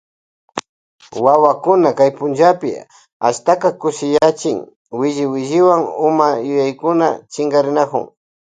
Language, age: Loja Highland Quichua, 40-49